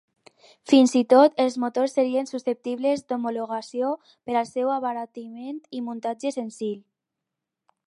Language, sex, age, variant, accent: Catalan, female, under 19, Alacantí, aprenent (recent, des del castellà)